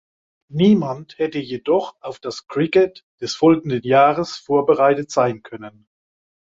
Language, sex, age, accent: German, male, 60-69, Deutschland Deutsch